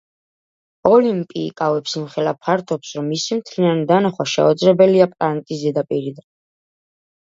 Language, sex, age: Georgian, male, under 19